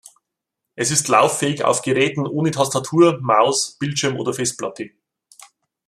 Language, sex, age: German, male, 40-49